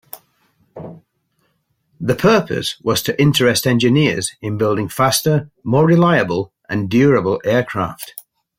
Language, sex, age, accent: English, male, 60-69, England English